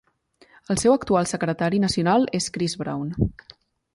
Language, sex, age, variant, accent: Catalan, female, 19-29, Central, central